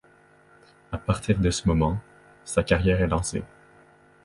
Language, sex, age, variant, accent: French, male, 19-29, Français d'Amérique du Nord, Français du Canada